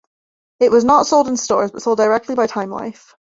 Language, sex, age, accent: English, female, 19-29, England English